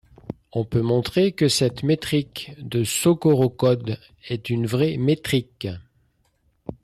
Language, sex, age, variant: French, male, 50-59, Français de métropole